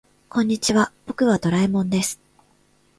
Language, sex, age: Japanese, female, 19-29